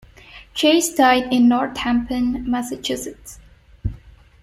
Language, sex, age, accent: English, female, 19-29, United States English